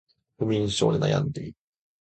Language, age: Japanese, 19-29